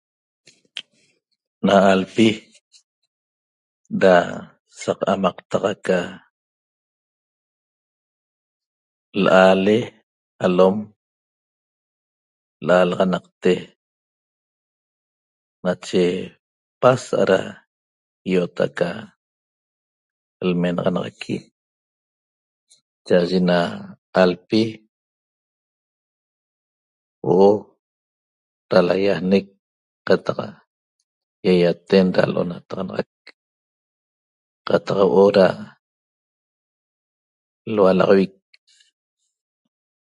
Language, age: Toba, 50-59